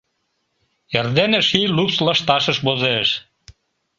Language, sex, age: Mari, male, 50-59